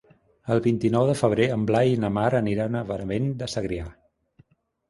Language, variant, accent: Catalan, Central, central